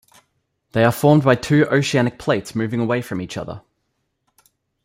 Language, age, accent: English, 19-29, Australian English